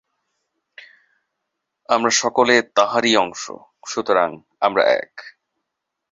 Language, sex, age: Bengali, male, 19-29